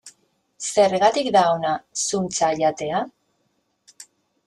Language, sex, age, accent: Basque, female, 30-39, Mendebalekoa (Araba, Bizkaia, Gipuzkoako mendebaleko herri batzuk)